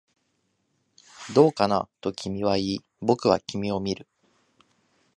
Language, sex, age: Japanese, male, 19-29